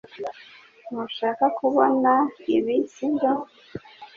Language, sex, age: Kinyarwanda, female, 30-39